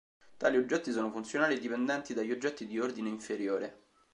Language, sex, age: Italian, male, 19-29